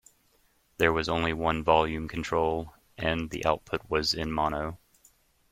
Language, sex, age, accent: English, male, 30-39, United States English